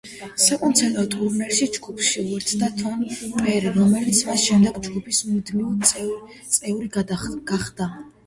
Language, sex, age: Georgian, female, under 19